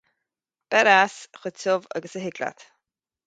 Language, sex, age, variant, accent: Irish, female, 30-39, Gaeilge Chonnacht, Cainteoir dúchais, Gaeltacht